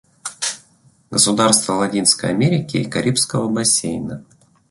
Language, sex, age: Russian, male, 40-49